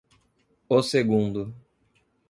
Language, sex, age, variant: Portuguese, male, 40-49, Portuguese (Brasil)